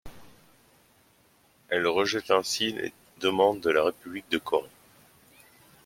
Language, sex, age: French, male, 30-39